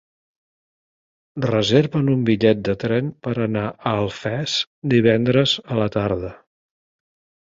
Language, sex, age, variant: Catalan, male, 60-69, Central